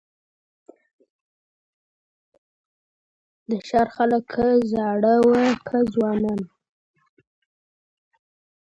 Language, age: Pashto, under 19